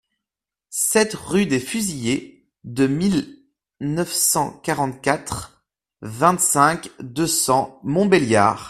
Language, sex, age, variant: French, male, 19-29, Français de métropole